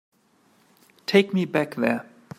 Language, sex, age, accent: English, male, 30-39, England English